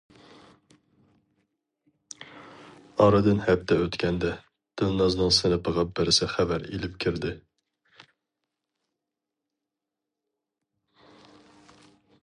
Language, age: Uyghur, 19-29